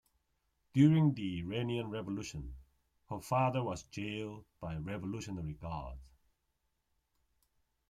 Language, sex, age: English, male, 40-49